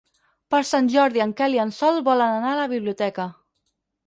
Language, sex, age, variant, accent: Catalan, female, 19-29, Central, central